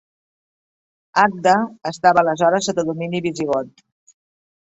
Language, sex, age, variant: Catalan, female, 50-59, Central